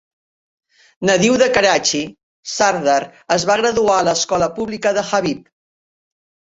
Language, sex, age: Catalan, female, 60-69